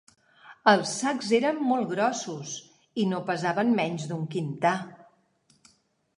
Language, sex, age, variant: Catalan, female, 50-59, Central